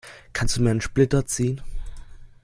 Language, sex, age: German, male, under 19